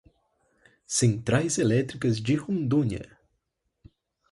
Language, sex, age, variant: Portuguese, male, 19-29, Portuguese (Brasil)